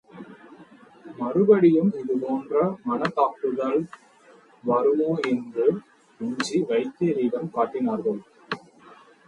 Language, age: Tamil, 19-29